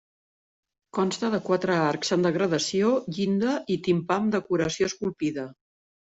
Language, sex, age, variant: Catalan, female, 50-59, Central